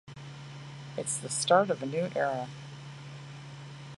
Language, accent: English, United States English